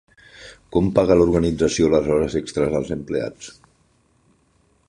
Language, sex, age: Catalan, male, 50-59